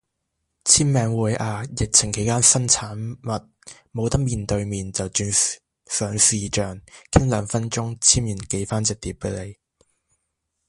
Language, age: Cantonese, 19-29